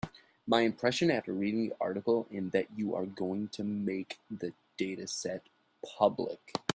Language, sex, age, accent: English, male, 30-39, United States English